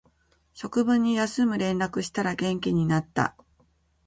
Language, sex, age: Japanese, female, 50-59